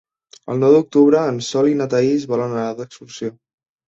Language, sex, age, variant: Catalan, male, 19-29, Central